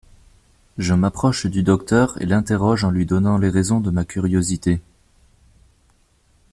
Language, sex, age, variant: French, male, 19-29, Français de métropole